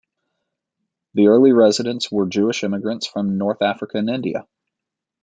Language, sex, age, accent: English, male, 30-39, United States English